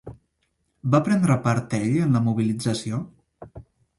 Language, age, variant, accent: Catalan, under 19, Central, central